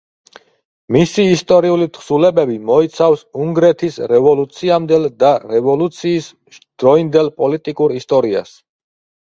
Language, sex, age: Georgian, male, 30-39